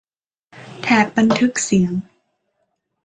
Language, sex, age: Thai, female, 19-29